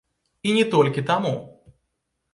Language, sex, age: Belarusian, male, 19-29